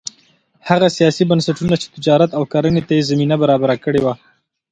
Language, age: Pashto, 19-29